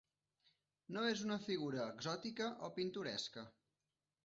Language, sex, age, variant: Catalan, male, 30-39, Central